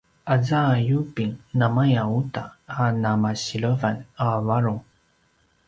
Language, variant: Paiwan, pinayuanan a kinaikacedasan (東排灣語)